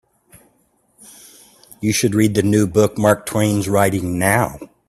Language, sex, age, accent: English, male, 50-59, United States English